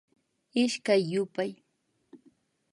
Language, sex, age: Imbabura Highland Quichua, female, 30-39